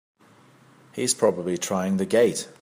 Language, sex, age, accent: English, male, 40-49, England English